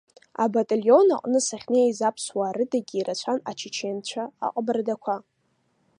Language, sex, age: Abkhazian, female, under 19